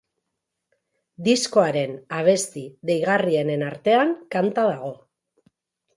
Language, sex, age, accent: Basque, female, 40-49, Mendebalekoa (Araba, Bizkaia, Gipuzkoako mendebaleko herri batzuk)